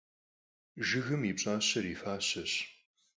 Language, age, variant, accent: Kabardian, 19-29, Адыгэбзэ (Къэбэрдей, Кирил, псоми зэдай), Джылэхъстэней (Gilahsteney)